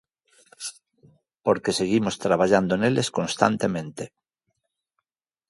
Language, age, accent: Galician, 50-59, Normativo (estándar)